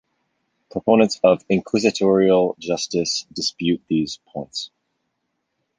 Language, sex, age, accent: English, male, 19-29, Canadian English